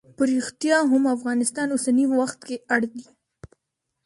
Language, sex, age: Pashto, female, under 19